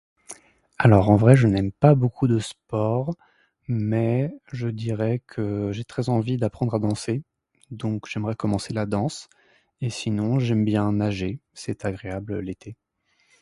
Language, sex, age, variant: French, male, 30-39, Français de métropole